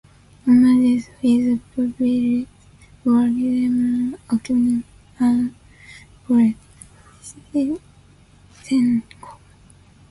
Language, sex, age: English, female, 19-29